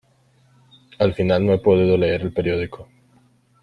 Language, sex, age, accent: Spanish, male, 19-29, América central